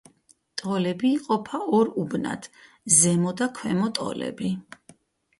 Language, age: Georgian, 40-49